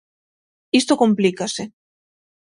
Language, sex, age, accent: Galician, female, 19-29, Oriental (común en zona oriental); Normativo (estándar)